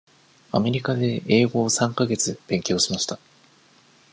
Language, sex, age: Japanese, male, under 19